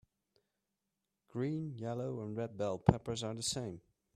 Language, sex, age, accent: English, male, 40-49, England English